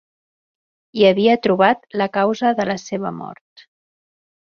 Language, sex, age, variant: Catalan, female, 40-49, Central